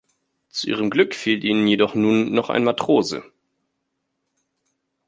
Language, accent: German, Deutschland Deutsch